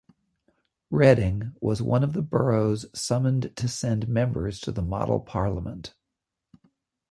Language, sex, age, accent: English, male, 50-59, United States English